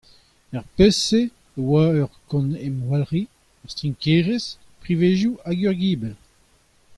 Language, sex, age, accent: Breton, male, 60-69, Kerneveg